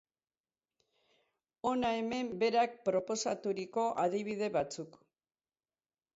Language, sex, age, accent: Basque, female, 70-79, Erdialdekoa edo Nafarra (Gipuzkoa, Nafarroa)